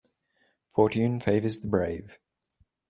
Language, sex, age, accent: English, male, 40-49, Australian English